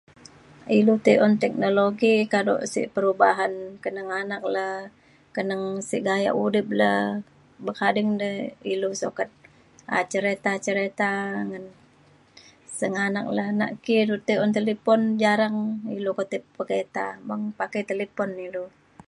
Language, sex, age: Mainstream Kenyah, female, 40-49